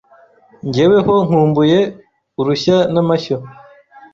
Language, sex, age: Kinyarwanda, male, 19-29